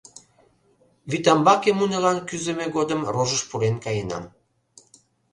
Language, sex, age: Mari, male, 50-59